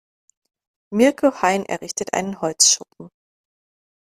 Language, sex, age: German, female, 30-39